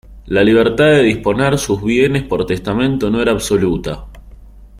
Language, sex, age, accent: Spanish, male, 19-29, Rioplatense: Argentina, Uruguay, este de Bolivia, Paraguay